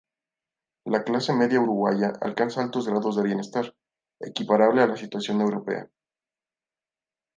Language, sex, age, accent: Spanish, male, 19-29, México